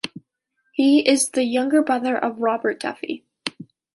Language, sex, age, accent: English, female, 19-29, United States English